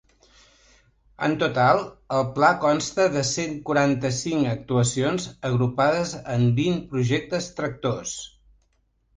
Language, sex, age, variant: Catalan, male, 70-79, Central